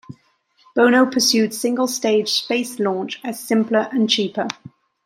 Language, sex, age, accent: English, female, 30-39, England English